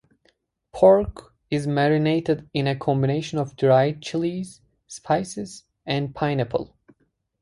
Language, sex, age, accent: English, male, 19-29, United States English